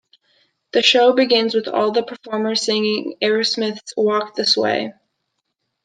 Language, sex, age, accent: English, male, 19-29, United States English